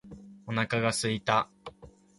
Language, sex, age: Japanese, male, 19-29